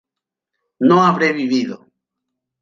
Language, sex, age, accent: Spanish, male, 40-49, Rioplatense: Argentina, Uruguay, este de Bolivia, Paraguay